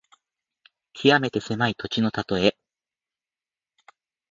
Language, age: Japanese, 19-29